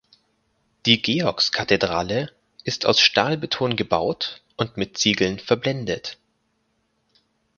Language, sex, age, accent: German, male, 19-29, Deutschland Deutsch